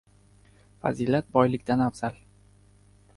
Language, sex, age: Uzbek, male, 19-29